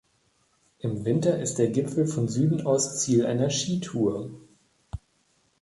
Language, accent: German, Deutschland Deutsch